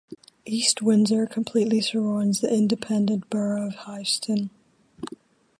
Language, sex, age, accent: English, female, 19-29, Irish English